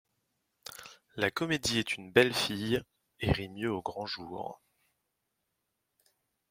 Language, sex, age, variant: French, male, 19-29, Français de métropole